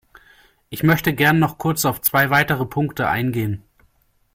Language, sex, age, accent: German, male, 19-29, Deutschland Deutsch